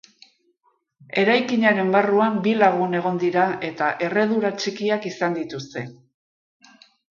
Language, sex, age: Basque, female, 60-69